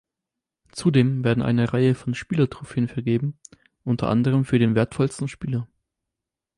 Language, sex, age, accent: German, male, 19-29, Deutschland Deutsch